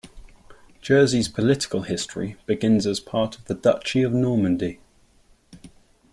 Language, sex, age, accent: English, male, 19-29, England English